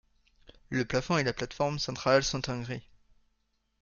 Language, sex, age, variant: French, male, 19-29, Français de métropole